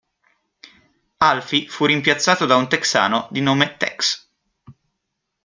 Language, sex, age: Italian, male, 19-29